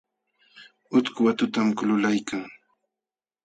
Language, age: Jauja Wanca Quechua, 40-49